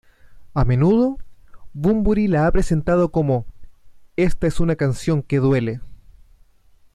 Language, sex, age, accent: Spanish, male, 19-29, Chileno: Chile, Cuyo